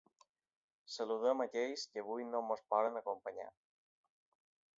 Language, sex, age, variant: Catalan, male, 30-39, Balear